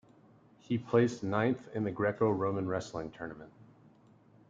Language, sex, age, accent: English, male, 30-39, United States English